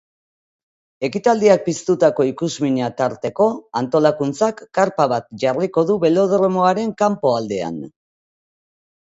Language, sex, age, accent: Basque, female, 50-59, Mendebalekoa (Araba, Bizkaia, Gipuzkoako mendebaleko herri batzuk)